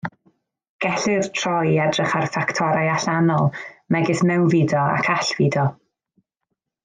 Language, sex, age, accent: Welsh, female, 19-29, Y Deyrnas Unedig Cymraeg